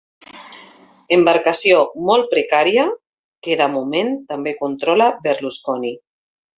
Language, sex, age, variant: Catalan, female, 50-59, Central